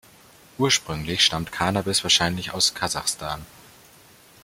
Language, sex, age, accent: German, male, 19-29, Deutschland Deutsch